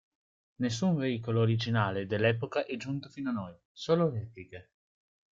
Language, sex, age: Italian, male, under 19